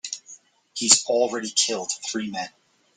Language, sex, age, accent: English, male, 40-49, United States English